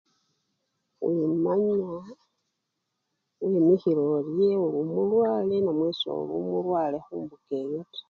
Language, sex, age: Luyia, female, 40-49